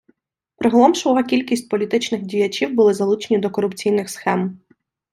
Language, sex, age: Ukrainian, female, 19-29